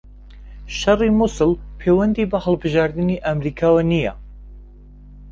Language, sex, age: Central Kurdish, male, 19-29